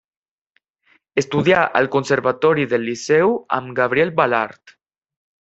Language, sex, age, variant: Catalan, male, 19-29, Central